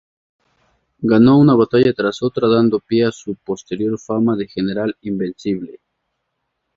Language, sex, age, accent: Spanish, male, 30-39, México